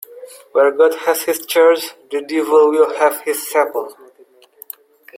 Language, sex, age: English, male, 40-49